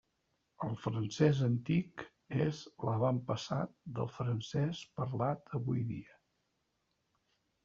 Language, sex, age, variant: Catalan, male, 60-69, Central